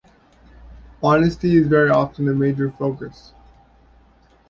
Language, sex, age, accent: English, male, 40-49, Canadian English